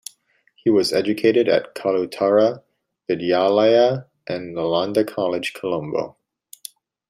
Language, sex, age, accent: English, male, 19-29, United States English